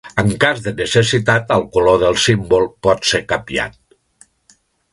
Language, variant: Catalan, Nord-Occidental